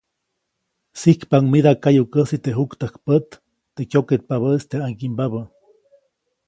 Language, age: Copainalá Zoque, 40-49